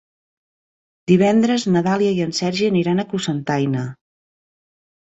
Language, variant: Catalan, Central